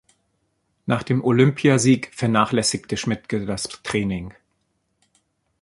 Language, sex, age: German, male, 40-49